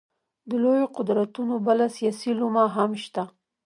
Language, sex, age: Pashto, female, 19-29